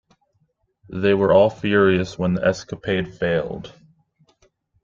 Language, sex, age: English, male, 30-39